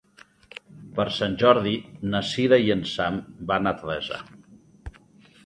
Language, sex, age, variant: Catalan, male, 50-59, Nord-Occidental